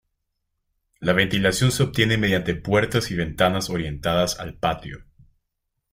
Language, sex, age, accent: Spanish, male, 19-29, Andino-Pacífico: Colombia, Perú, Ecuador, oeste de Bolivia y Venezuela andina